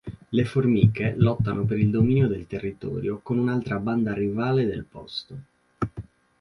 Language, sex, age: Italian, male, 19-29